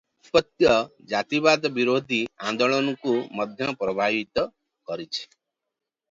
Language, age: Odia, 50-59